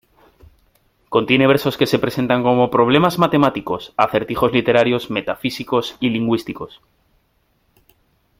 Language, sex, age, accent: Spanish, male, 30-39, España: Norte peninsular (Asturias, Castilla y León, Cantabria, País Vasco, Navarra, Aragón, La Rioja, Guadalajara, Cuenca)